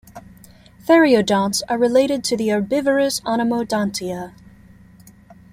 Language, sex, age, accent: English, female, 19-29, United States English